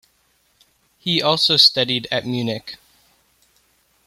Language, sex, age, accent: English, male, 19-29, United States English